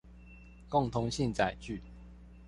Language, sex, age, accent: Chinese, male, 19-29, 出生地：彰化縣